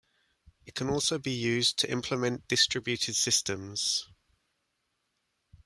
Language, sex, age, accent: English, male, 30-39, England English